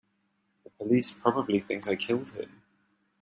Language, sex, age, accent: English, male, 19-29, England English